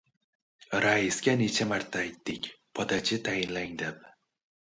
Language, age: Uzbek, 19-29